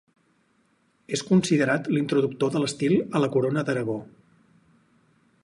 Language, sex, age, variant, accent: Catalan, male, 40-49, Central, central